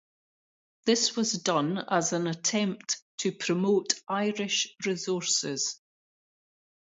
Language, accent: English, Scottish English